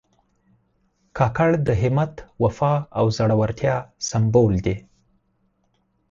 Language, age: Pashto, 30-39